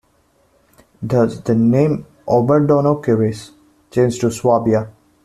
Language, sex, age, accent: English, male, 19-29, India and South Asia (India, Pakistan, Sri Lanka)